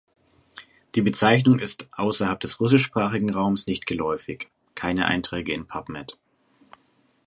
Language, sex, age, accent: German, male, 19-29, Deutschland Deutsch; Süddeutsch